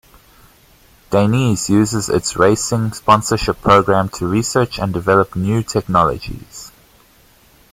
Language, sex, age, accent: English, male, 19-29, Southern African (South Africa, Zimbabwe, Namibia)